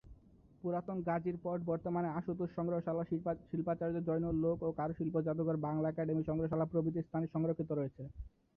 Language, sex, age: Bengali, male, 19-29